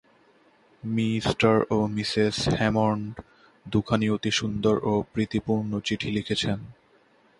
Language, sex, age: Bengali, male, 19-29